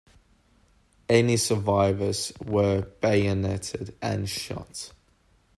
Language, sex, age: English, male, 19-29